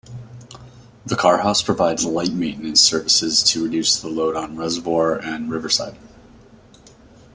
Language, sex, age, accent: English, male, 30-39, United States English